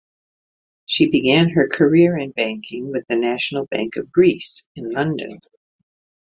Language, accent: English, United States English